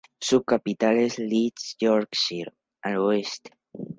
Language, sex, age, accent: Spanish, male, under 19, México